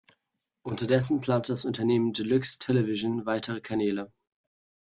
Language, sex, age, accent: German, male, 19-29, Deutschland Deutsch